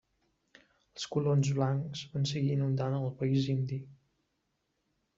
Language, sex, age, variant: Catalan, male, 30-39, Central